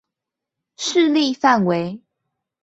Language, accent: Chinese, 出生地：桃園市